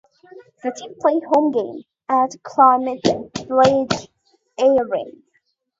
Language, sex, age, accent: English, female, under 19, United States English